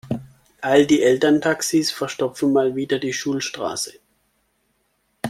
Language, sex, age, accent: German, male, 19-29, Deutschland Deutsch